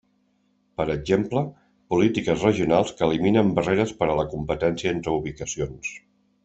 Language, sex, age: Catalan, male, 50-59